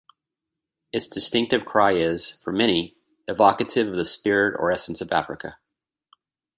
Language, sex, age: English, male, 40-49